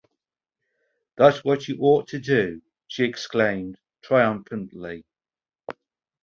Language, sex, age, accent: English, male, 40-49, England English